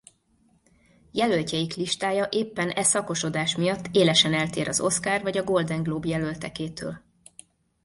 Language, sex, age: Hungarian, female, 40-49